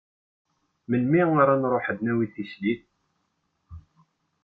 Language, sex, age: Kabyle, male, 19-29